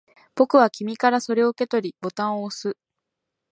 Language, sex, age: Japanese, female, 19-29